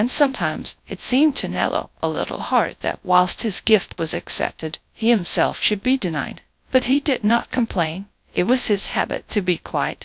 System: TTS, GradTTS